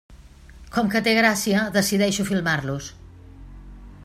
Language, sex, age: Catalan, female, 50-59